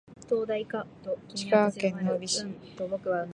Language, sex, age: Japanese, female, 19-29